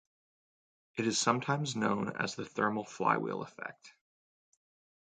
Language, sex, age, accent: English, male, 19-29, Canadian English